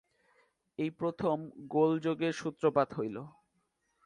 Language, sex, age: Bengali, male, 19-29